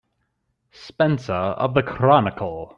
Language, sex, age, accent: English, male, 30-39, United States English